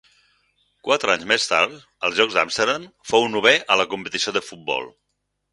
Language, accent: Catalan, Barcelona